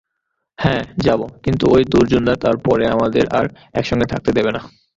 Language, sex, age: Bengali, male, 19-29